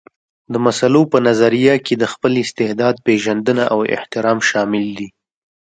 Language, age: Pashto, 19-29